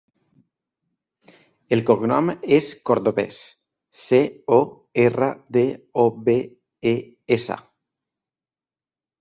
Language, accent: Catalan, valencià